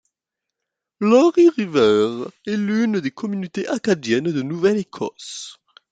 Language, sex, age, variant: French, male, under 19, Français de métropole